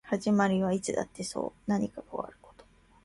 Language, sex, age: Japanese, female, 19-29